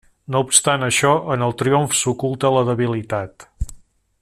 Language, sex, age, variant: Catalan, male, 50-59, Central